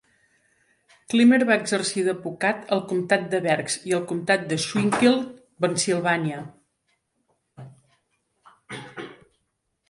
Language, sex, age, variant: Catalan, female, 50-59, Central